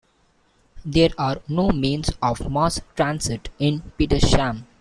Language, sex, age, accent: English, male, 19-29, India and South Asia (India, Pakistan, Sri Lanka)